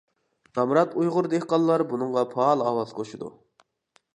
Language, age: Uyghur, 30-39